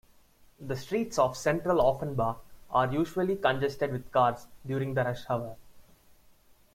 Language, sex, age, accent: English, male, 19-29, India and South Asia (India, Pakistan, Sri Lanka)